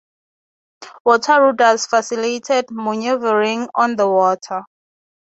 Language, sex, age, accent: English, female, 19-29, Southern African (South Africa, Zimbabwe, Namibia)